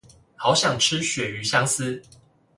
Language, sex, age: Chinese, male, 40-49